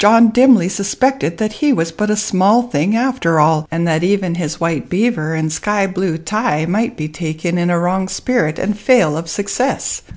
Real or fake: real